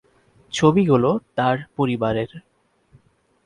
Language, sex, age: Bengali, male, 19-29